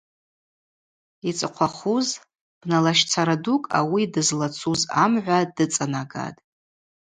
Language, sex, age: Abaza, female, 40-49